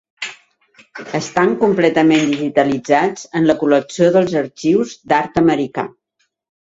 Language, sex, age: Catalan, female, 60-69